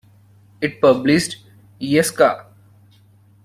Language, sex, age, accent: English, male, 19-29, India and South Asia (India, Pakistan, Sri Lanka)